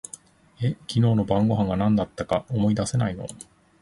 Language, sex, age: Japanese, male, 40-49